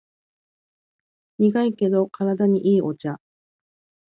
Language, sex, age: Japanese, female, 30-39